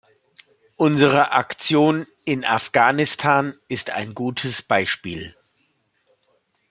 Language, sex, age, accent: German, male, 50-59, Deutschland Deutsch